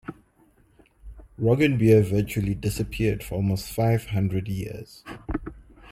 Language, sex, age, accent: English, male, 19-29, Southern African (South Africa, Zimbabwe, Namibia)